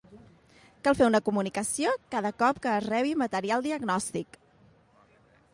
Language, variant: Catalan, Nord-Occidental